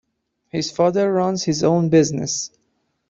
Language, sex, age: English, male, 19-29